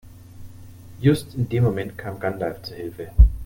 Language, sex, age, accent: German, male, 40-49, Deutschland Deutsch